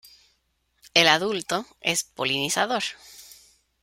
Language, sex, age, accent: Spanish, female, 40-49, México